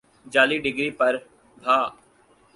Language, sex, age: Urdu, male, 19-29